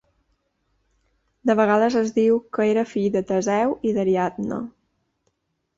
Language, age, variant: Catalan, 30-39, Balear